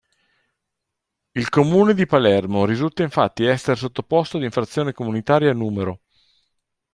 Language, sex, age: Italian, male, 40-49